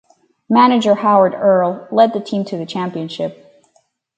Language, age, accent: English, 19-29, Canadian English